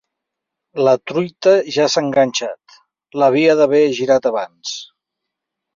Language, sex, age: Catalan, male, 50-59